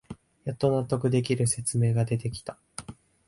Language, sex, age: Japanese, male, 19-29